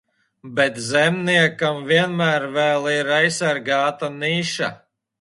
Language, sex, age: Latvian, male, 40-49